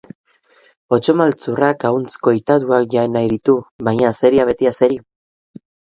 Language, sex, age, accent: Basque, male, 19-29, Mendebalekoa (Araba, Bizkaia, Gipuzkoako mendebaleko herri batzuk)